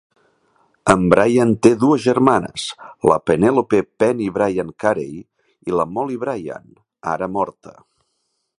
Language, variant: Catalan, Central